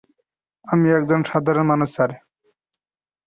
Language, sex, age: Bengali, male, 19-29